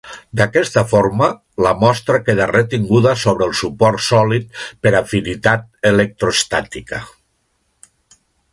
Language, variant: Catalan, Nord-Occidental